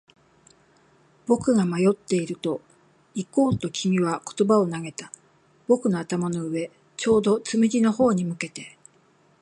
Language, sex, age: Japanese, female, 60-69